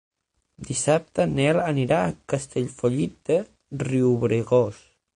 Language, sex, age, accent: Catalan, male, 19-29, central; nord-occidental